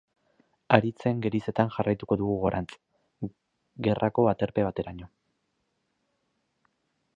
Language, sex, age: Basque, male, 30-39